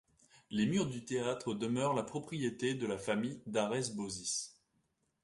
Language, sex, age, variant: French, male, 19-29, Français de métropole